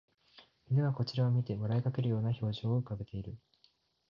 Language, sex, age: Japanese, male, 19-29